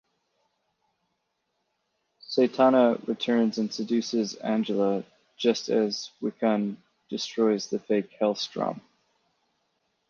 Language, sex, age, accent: English, male, 30-39, United States English